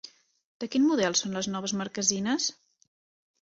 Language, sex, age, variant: Catalan, female, 30-39, Central